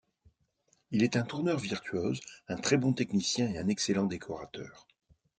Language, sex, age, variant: French, male, 50-59, Français de métropole